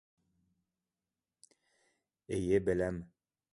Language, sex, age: Bashkir, male, 19-29